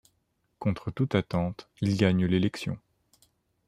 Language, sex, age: French, male, 30-39